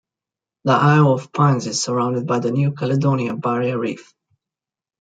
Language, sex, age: English, male, 19-29